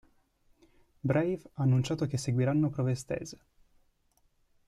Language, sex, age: Italian, male, 19-29